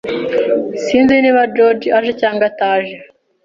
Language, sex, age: Kinyarwanda, female, 19-29